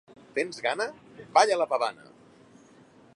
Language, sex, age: Catalan, male, 50-59